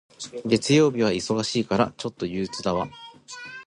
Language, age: Japanese, 40-49